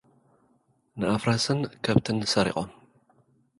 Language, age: Tigrinya, 40-49